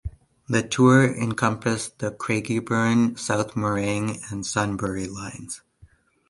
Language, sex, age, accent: English, male, 19-29, United States English